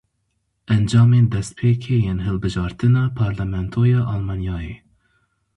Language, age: Kurdish, 19-29